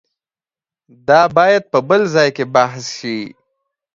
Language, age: Pashto, 19-29